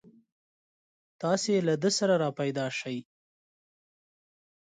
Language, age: Pashto, 30-39